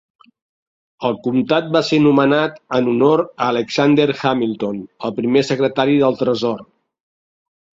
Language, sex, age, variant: Catalan, male, 50-59, Central